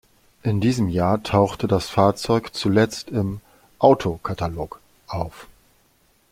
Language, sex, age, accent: German, male, 40-49, Deutschland Deutsch